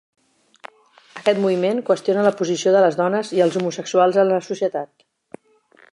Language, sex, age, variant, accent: Catalan, female, 40-49, Central, central; Oriental